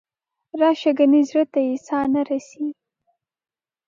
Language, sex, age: Pashto, female, 19-29